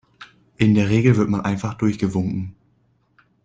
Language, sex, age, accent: German, male, under 19, Deutschland Deutsch